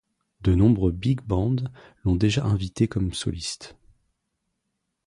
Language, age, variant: French, 30-39, Français de métropole